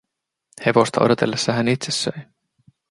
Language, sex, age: Finnish, male, 30-39